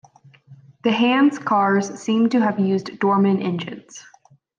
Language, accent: English, United States English